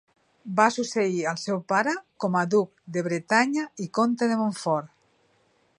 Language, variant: Catalan, Central